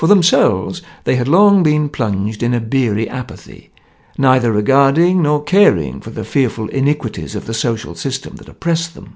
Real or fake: real